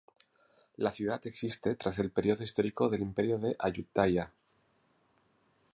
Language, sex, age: Spanish, male, 50-59